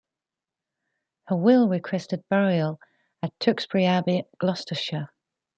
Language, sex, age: English, female, 50-59